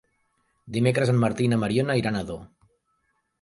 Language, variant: Catalan, Central